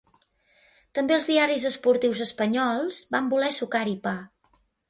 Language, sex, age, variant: Catalan, female, 40-49, Central